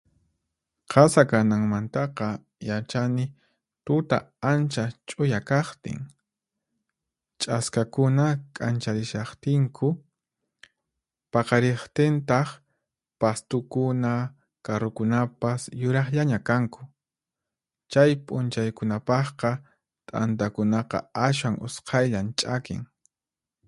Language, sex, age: Puno Quechua, male, 30-39